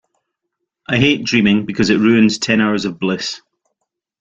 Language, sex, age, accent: English, male, 50-59, Scottish English